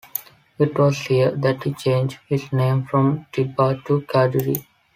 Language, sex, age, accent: English, male, 19-29, India and South Asia (India, Pakistan, Sri Lanka)